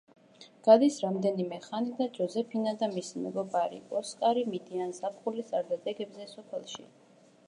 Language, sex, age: Georgian, female, under 19